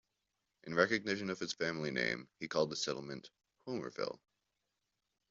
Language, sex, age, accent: English, male, under 19, Canadian English